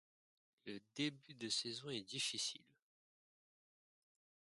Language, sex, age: French, male, 19-29